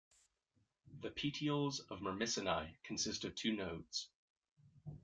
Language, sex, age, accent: English, male, 19-29, United States English